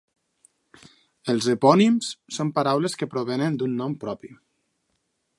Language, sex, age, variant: Catalan, male, 19-29, Nord-Occidental